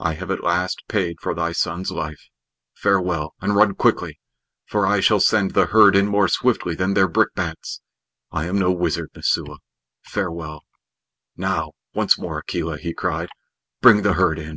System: none